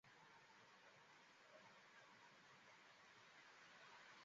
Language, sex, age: Esperanto, male, 19-29